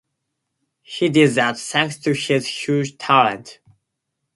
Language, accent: English, United States English